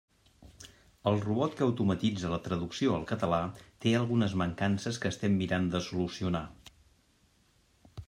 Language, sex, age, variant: Catalan, male, 50-59, Central